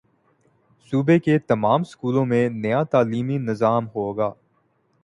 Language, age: Urdu, 19-29